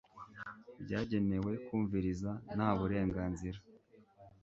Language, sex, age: Kinyarwanda, male, 19-29